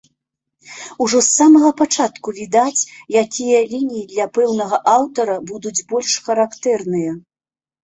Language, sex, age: Belarusian, female, 50-59